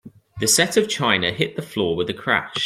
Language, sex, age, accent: English, male, 30-39, England English